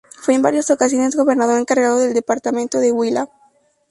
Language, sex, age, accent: Spanish, female, under 19, México